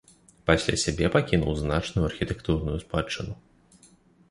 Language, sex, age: Belarusian, male, 19-29